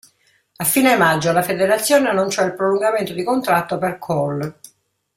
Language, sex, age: Italian, female, 60-69